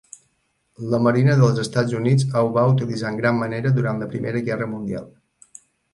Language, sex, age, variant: Catalan, male, 50-59, Balear